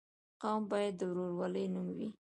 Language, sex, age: Pashto, female, 19-29